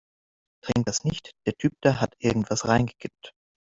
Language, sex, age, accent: German, male, 19-29, Deutschland Deutsch; Norddeutsch